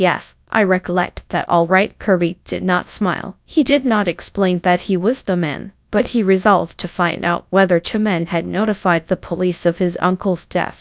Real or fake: fake